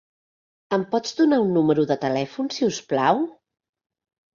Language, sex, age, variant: Catalan, female, 50-59, Central